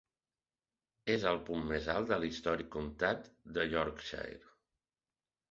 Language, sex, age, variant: Catalan, male, 30-39, Central